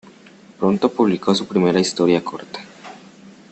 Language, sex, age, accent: Spanish, male, under 19, Andino-Pacífico: Colombia, Perú, Ecuador, oeste de Bolivia y Venezuela andina